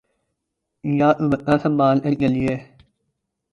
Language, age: Urdu, 19-29